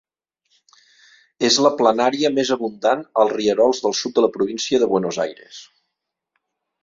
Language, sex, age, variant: Catalan, male, 40-49, Central